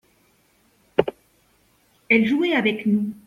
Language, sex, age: French, female, 50-59